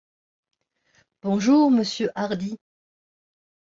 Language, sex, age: French, female, 50-59